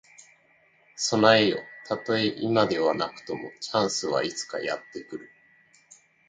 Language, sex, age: Japanese, male, 30-39